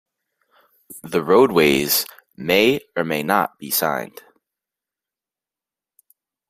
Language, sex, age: English, male, 19-29